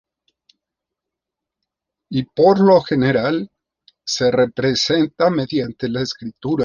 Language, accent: Spanish, México